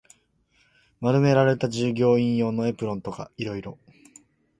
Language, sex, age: Japanese, male, 19-29